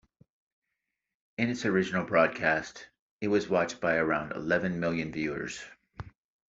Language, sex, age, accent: English, male, 50-59, United States English